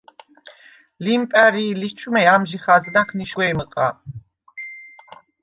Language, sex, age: Svan, female, 50-59